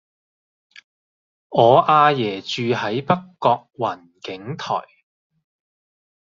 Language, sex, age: Cantonese, male, 30-39